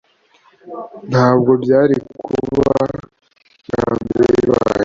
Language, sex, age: Kinyarwanda, male, under 19